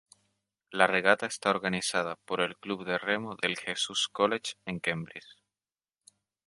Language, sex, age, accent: Spanish, male, 19-29, España: Islas Canarias